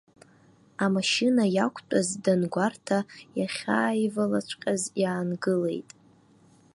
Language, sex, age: Abkhazian, female, under 19